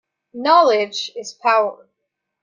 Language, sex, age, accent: English, female, 19-29, United States English